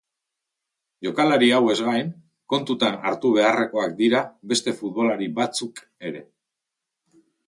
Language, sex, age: Basque, male, 40-49